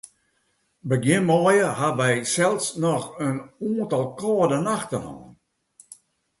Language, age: Western Frisian, 70-79